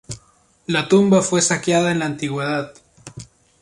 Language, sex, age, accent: Spanish, male, 19-29, Andino-Pacífico: Colombia, Perú, Ecuador, oeste de Bolivia y Venezuela andina